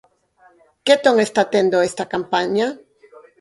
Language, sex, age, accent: Galician, female, 50-59, Normativo (estándar)